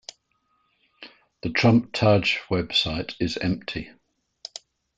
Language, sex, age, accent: English, male, 60-69, England English